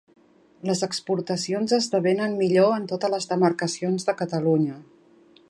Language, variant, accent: Catalan, Central, central